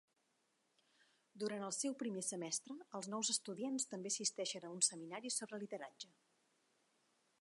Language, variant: Catalan, Septentrional